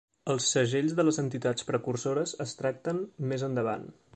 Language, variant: Catalan, Central